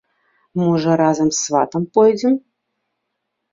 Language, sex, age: Belarusian, female, 40-49